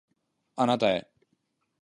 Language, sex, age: Japanese, male, 19-29